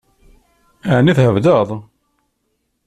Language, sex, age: Kabyle, male, 50-59